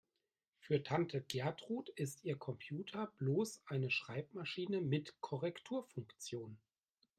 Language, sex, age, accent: German, male, 40-49, Deutschland Deutsch